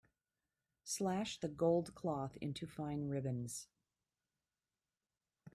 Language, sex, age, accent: English, female, 50-59, United States English